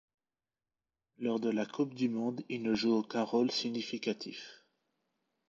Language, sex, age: French, male, 19-29